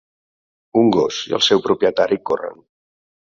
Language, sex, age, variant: Catalan, male, 50-59, Central